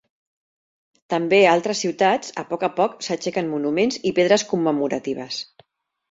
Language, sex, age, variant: Catalan, female, 50-59, Central